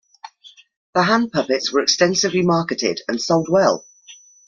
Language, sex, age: English, female, 30-39